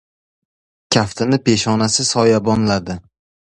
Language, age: Uzbek, 19-29